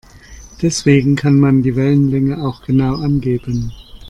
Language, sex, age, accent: German, male, 50-59, Deutschland Deutsch